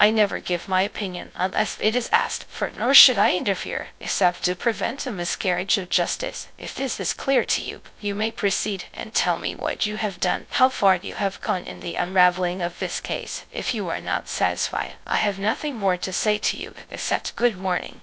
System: TTS, GradTTS